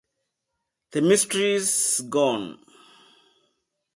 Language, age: English, 50-59